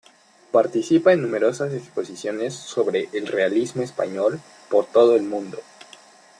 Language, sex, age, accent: Spanish, male, under 19, Andino-Pacífico: Colombia, Perú, Ecuador, oeste de Bolivia y Venezuela andina